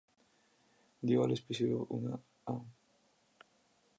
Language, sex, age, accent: Spanish, male, 19-29, México